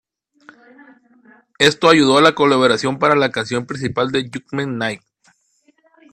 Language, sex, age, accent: Spanish, male, 30-39, México